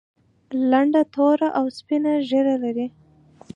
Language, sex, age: Pashto, female, 19-29